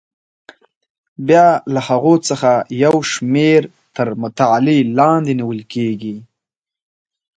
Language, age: Pashto, 19-29